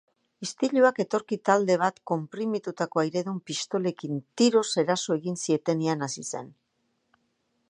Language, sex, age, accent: Basque, female, 60-69, Erdialdekoa edo Nafarra (Gipuzkoa, Nafarroa)